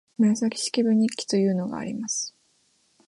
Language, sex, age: Japanese, female, 19-29